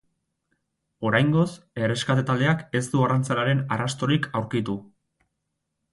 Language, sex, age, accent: Basque, male, 19-29, Erdialdekoa edo Nafarra (Gipuzkoa, Nafarroa)